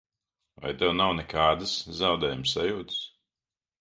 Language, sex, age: Latvian, male, 30-39